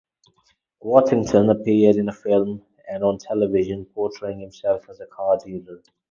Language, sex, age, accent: English, male, 19-29, England English